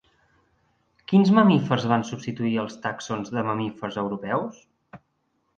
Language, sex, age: Catalan, male, 19-29